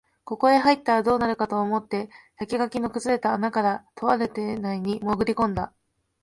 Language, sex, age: Japanese, female, 19-29